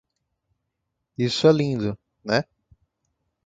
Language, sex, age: Portuguese, male, 19-29